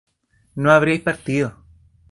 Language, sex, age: Spanish, male, 19-29